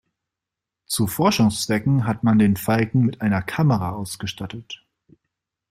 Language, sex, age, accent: German, male, 30-39, Deutschland Deutsch